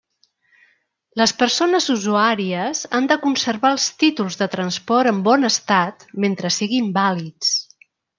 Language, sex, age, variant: Catalan, female, 50-59, Central